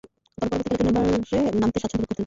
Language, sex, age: Bengali, female, 19-29